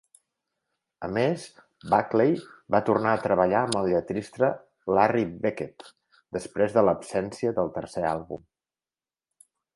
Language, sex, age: Catalan, male, 40-49